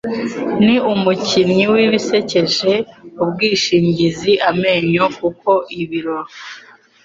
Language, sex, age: Kinyarwanda, female, 19-29